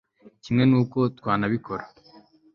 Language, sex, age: Kinyarwanda, male, 19-29